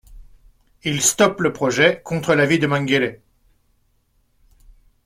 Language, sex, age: French, male, 60-69